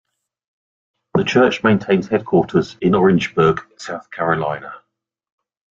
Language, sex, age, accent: English, male, 50-59, England English